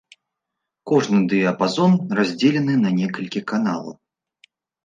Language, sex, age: Belarusian, male, 19-29